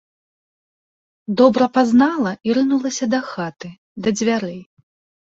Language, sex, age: Belarusian, female, 30-39